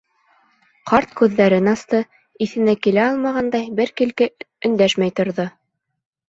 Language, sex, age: Bashkir, female, 19-29